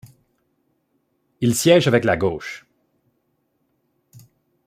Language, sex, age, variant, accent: French, male, 30-39, Français d'Amérique du Nord, Français du Canada